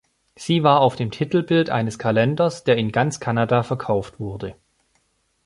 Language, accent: German, Deutschland Deutsch